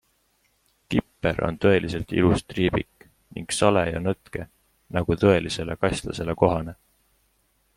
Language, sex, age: Estonian, male, 19-29